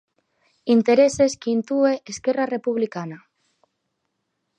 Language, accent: Galician, Oriental (común en zona oriental); Normativo (estándar)